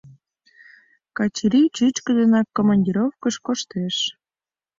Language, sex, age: Mari, female, 19-29